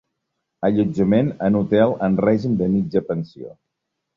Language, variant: Catalan, Central